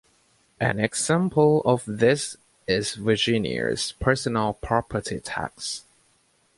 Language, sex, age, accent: English, male, 19-29, United States English